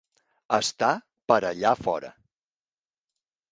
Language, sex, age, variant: Catalan, male, 50-59, Central